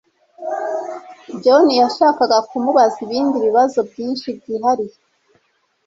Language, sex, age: Kinyarwanda, male, 19-29